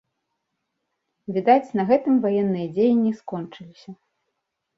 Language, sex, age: Belarusian, female, 40-49